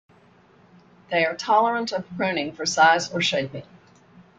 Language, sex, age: English, female, 60-69